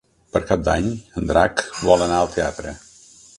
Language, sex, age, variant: Catalan, male, 60-69, Central